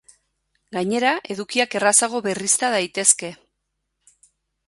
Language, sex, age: Basque, female, 40-49